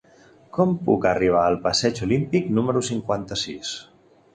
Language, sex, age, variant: Catalan, male, 40-49, Central